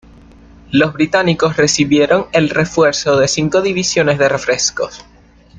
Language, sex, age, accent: Spanish, male, 19-29, Caribe: Cuba, Venezuela, Puerto Rico, República Dominicana, Panamá, Colombia caribeña, México caribeño, Costa del golfo de México